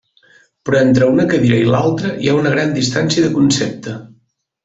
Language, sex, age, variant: Catalan, male, 30-39, Septentrional